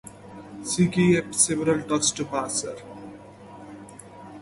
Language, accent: English, India and South Asia (India, Pakistan, Sri Lanka)